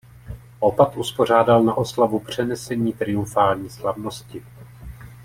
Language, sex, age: Czech, male, 40-49